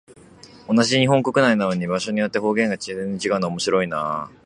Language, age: Japanese, 19-29